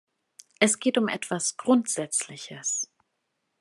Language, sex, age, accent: German, female, 30-39, Deutschland Deutsch